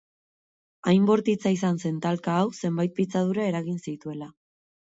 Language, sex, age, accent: Basque, female, 19-29, Mendebalekoa (Araba, Bizkaia, Gipuzkoako mendebaleko herri batzuk)